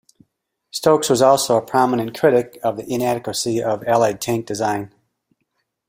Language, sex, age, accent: English, male, 50-59, United States English